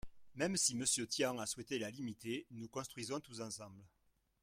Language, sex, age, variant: French, male, 50-59, Français de métropole